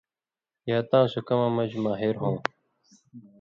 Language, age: Indus Kohistani, 19-29